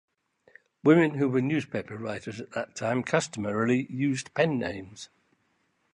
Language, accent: English, England English